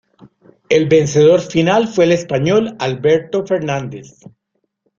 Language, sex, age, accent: Spanish, male, 50-59, América central